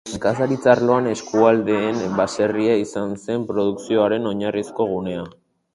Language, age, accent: Basque, under 19, Erdialdekoa edo Nafarra (Gipuzkoa, Nafarroa)